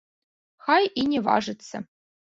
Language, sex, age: Belarusian, female, 30-39